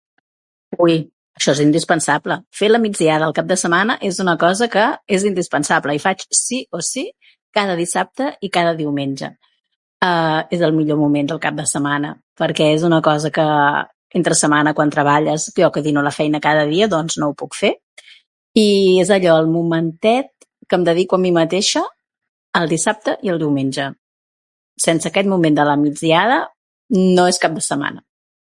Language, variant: Catalan, Central